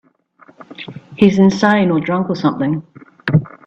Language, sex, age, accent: English, female, 40-49, Australian English